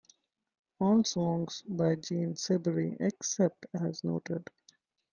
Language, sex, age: English, male, 19-29